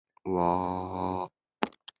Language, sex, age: Japanese, male, under 19